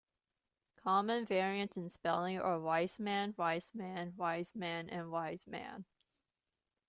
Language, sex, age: English, female, 19-29